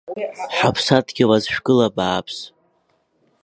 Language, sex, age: Abkhazian, female, 30-39